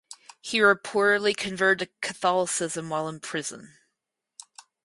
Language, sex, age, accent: English, female, 19-29, United States English